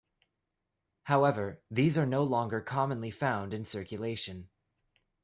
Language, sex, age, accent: English, male, 19-29, Canadian English